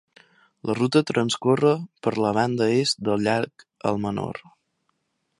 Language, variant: Catalan, Central